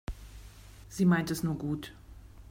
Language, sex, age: German, female, 30-39